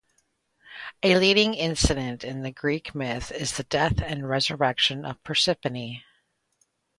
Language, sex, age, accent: English, female, 50-59, United States English